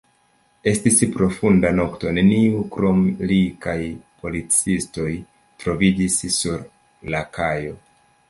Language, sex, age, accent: Esperanto, male, 30-39, Internacia